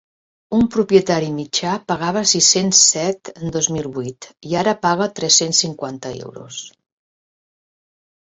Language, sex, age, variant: Catalan, female, 60-69, Central